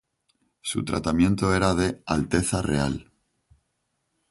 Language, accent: Spanish, España: Centro-Sur peninsular (Madrid, Toledo, Castilla-La Mancha)